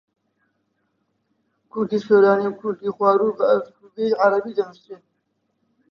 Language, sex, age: Central Kurdish, male, 19-29